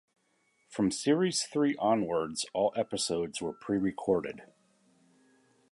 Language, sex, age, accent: English, male, 50-59, United States English